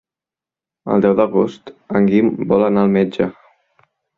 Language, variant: Catalan, Central